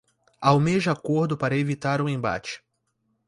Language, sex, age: Portuguese, male, 19-29